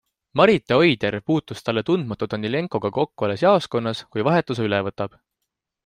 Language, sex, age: Estonian, male, 19-29